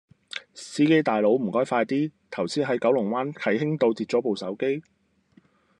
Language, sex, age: Cantonese, male, 19-29